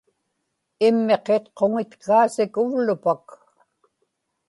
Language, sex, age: Inupiaq, female, 80-89